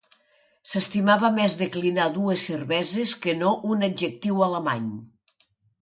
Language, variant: Catalan, Nord-Occidental